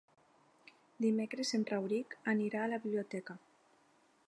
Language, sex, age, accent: Catalan, female, 30-39, valencià